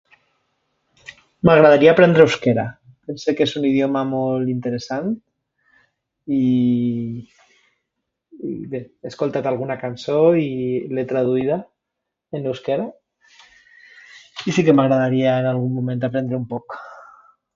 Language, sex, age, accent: Catalan, male, 40-49, valencià